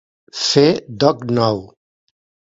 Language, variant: Catalan, Central